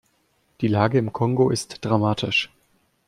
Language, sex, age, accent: German, male, 19-29, Deutschland Deutsch